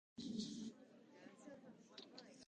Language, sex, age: Japanese, female, 19-29